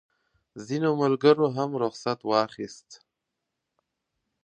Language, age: Pashto, 19-29